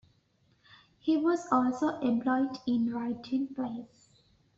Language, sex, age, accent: English, female, 19-29, England English